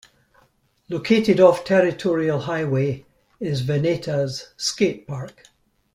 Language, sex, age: English, male, 70-79